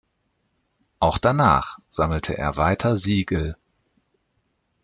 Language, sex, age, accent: German, male, 40-49, Deutschland Deutsch